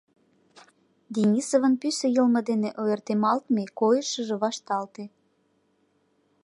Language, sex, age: Mari, female, 19-29